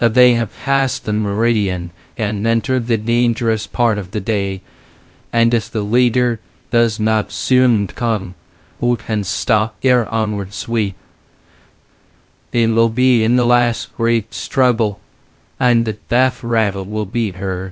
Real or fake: fake